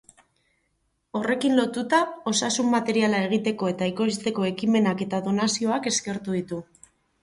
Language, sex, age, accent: Basque, female, 30-39, Mendebalekoa (Araba, Bizkaia, Gipuzkoako mendebaleko herri batzuk)